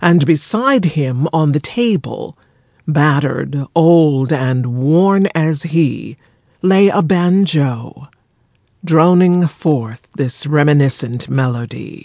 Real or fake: real